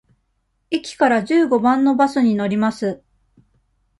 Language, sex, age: Japanese, female, 40-49